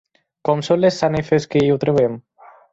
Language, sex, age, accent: Catalan, male, under 19, valencià